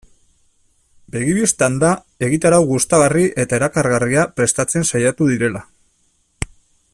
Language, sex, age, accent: Basque, male, 40-49, Erdialdekoa edo Nafarra (Gipuzkoa, Nafarroa)